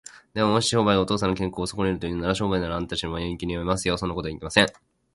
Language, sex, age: Japanese, male, 19-29